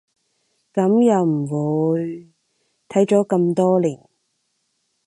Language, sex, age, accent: Cantonese, female, 30-39, 广州音